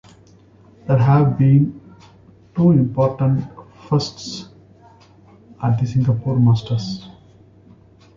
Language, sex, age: English, male, 40-49